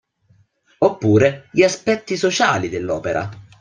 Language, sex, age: Italian, male, 19-29